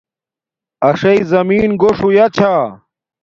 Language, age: Domaaki, 30-39